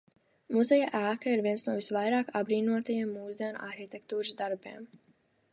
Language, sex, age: Latvian, female, under 19